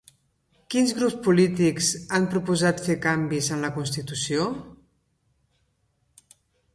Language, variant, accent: Catalan, Central, central